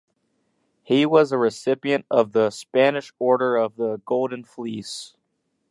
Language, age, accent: English, under 19, United States English